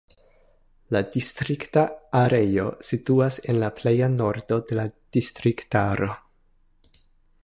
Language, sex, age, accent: Esperanto, male, 19-29, Internacia